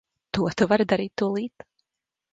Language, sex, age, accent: Latvian, female, 30-39, Rigas